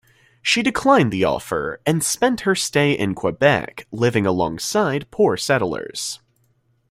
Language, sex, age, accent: English, male, under 19, United States English